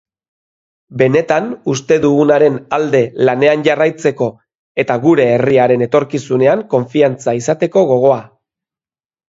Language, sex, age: Basque, male, 50-59